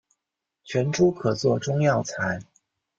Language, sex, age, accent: Chinese, male, 40-49, 出生地：上海市